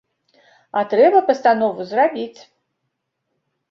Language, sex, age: Belarusian, female, 60-69